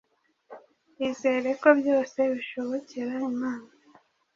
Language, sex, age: Kinyarwanda, female, 30-39